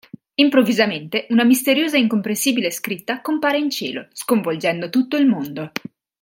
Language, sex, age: Italian, female, 30-39